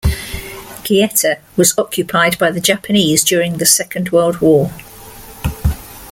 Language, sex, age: English, female, 60-69